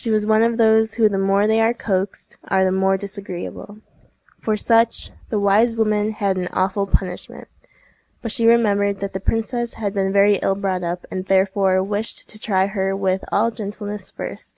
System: none